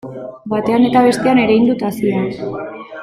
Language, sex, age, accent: Basque, female, 19-29, Erdialdekoa edo Nafarra (Gipuzkoa, Nafarroa)